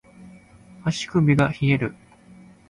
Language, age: Japanese, 19-29